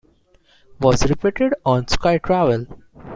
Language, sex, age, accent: English, male, 19-29, India and South Asia (India, Pakistan, Sri Lanka)